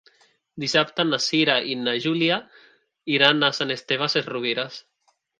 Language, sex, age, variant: Catalan, male, 19-29, Central